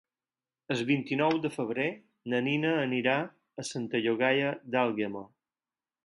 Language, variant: Catalan, Balear